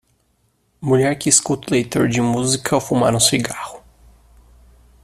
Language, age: Portuguese, 19-29